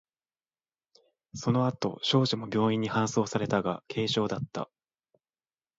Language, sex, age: Japanese, male, 19-29